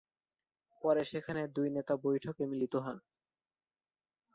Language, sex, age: Bengali, male, under 19